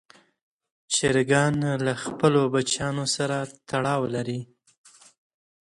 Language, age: Pashto, 30-39